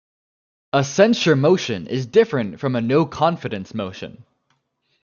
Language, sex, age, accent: English, male, 19-29, United States English